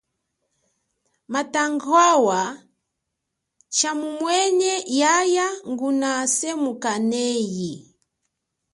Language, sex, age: Chokwe, female, 30-39